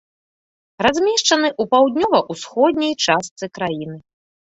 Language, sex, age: Belarusian, female, 30-39